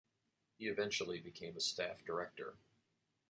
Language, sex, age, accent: English, male, 40-49, United States English